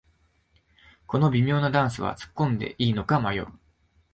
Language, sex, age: Japanese, male, 19-29